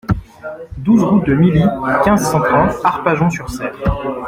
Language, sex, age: French, male, 19-29